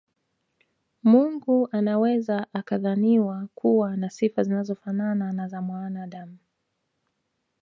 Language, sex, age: Swahili, female, 19-29